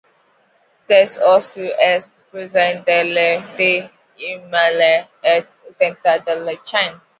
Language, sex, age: French, female, 19-29